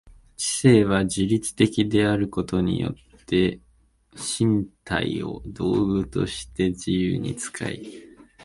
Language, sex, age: Japanese, male, under 19